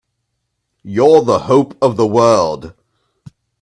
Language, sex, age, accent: English, male, 40-49, United States English